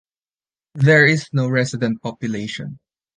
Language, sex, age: English, male, 19-29